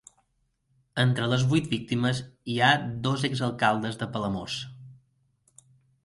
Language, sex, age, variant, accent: Catalan, male, 19-29, Balear, mallorquí